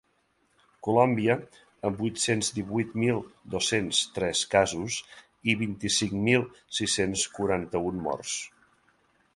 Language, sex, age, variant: Catalan, male, 40-49, Central